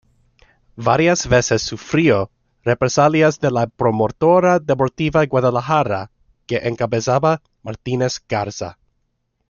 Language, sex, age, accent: Spanish, male, 30-39, México